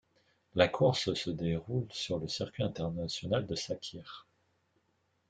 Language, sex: French, male